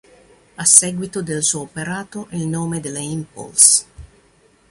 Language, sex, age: Italian, female, 50-59